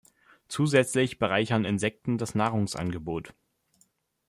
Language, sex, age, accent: German, male, 19-29, Deutschland Deutsch